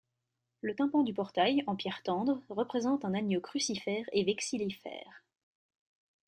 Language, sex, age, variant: French, female, 19-29, Français de métropole